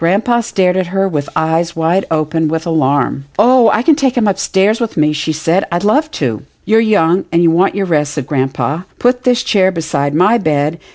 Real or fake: real